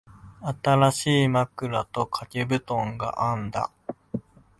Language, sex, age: Japanese, female, 19-29